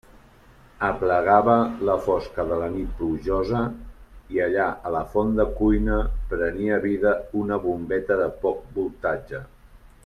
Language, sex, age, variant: Catalan, male, 40-49, Central